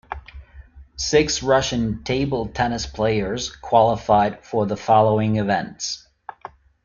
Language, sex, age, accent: English, male, 40-49, United States English